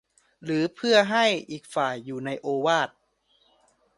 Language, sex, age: Thai, male, 19-29